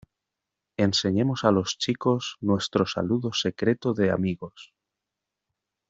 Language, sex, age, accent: Spanish, male, 30-39, España: Centro-Sur peninsular (Madrid, Toledo, Castilla-La Mancha)